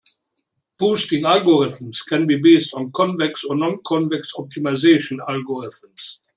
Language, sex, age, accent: English, male, 60-69, England English